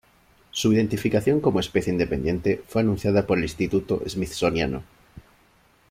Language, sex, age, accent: Spanish, male, 30-39, España: Sur peninsular (Andalucia, Extremadura, Murcia)